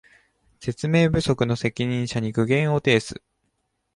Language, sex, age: Japanese, male, under 19